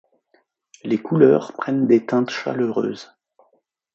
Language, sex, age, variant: French, male, 50-59, Français de métropole